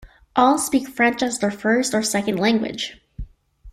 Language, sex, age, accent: English, female, 19-29, United States English